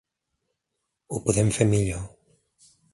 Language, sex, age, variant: Catalan, male, 40-49, Central